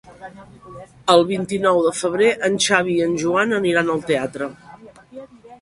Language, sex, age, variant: Catalan, female, 50-59, Central